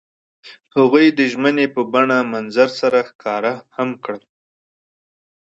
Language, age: Pashto, 19-29